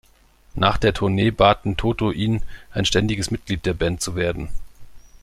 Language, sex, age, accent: German, male, 40-49, Deutschland Deutsch